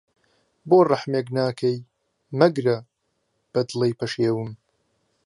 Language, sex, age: Central Kurdish, male, 19-29